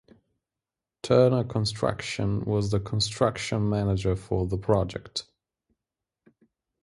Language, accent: English, England English